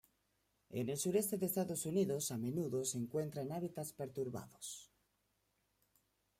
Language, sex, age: Spanish, male, 19-29